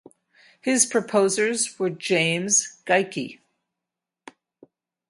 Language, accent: English, United States English; Canadian English